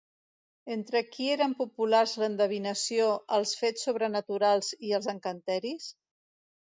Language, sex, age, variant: Catalan, female, 50-59, Central